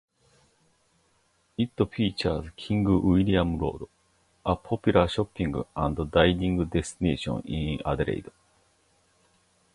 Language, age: English, 50-59